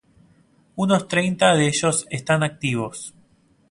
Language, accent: Spanish, Rioplatense: Argentina, Uruguay, este de Bolivia, Paraguay